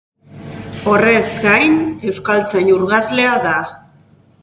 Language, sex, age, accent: Basque, female, 40-49, Mendebalekoa (Araba, Bizkaia, Gipuzkoako mendebaleko herri batzuk)